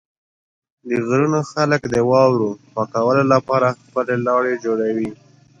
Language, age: Pashto, under 19